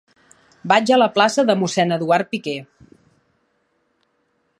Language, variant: Catalan, Central